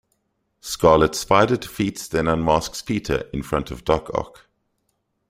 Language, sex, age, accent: English, male, 30-39, Southern African (South Africa, Zimbabwe, Namibia)